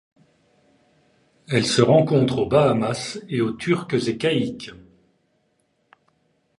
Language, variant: French, Français de métropole